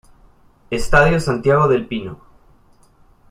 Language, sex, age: Spanish, male, 30-39